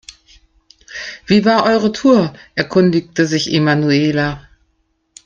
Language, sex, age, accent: German, female, 50-59, Deutschland Deutsch